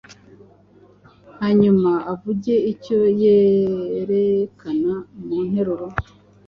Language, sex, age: Kinyarwanda, female, 40-49